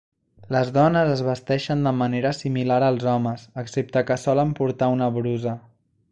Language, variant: Catalan, Central